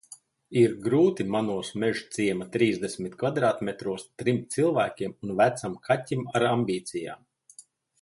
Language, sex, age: Latvian, male, 40-49